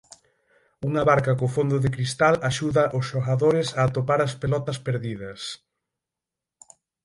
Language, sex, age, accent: Galician, male, 19-29, Atlántico (seseo e gheada); Normativo (estándar)